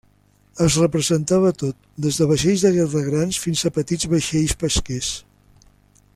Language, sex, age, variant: Catalan, male, 60-69, Central